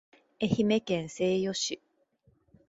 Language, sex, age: Japanese, female, 40-49